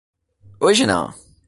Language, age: Portuguese, under 19